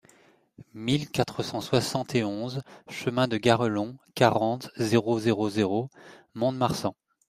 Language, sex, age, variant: French, male, 40-49, Français de métropole